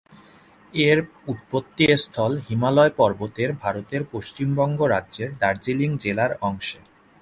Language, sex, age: Bengali, male, 19-29